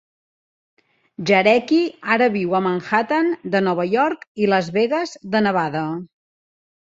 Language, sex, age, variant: Catalan, female, 40-49, Central